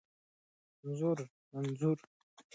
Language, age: Pashto, 19-29